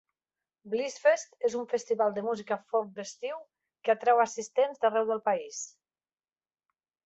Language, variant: Catalan, Nord-Occidental